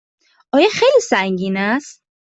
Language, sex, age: Persian, female, 30-39